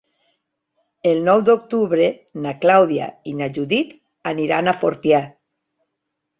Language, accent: Catalan, valencià